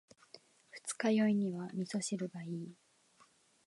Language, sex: Japanese, female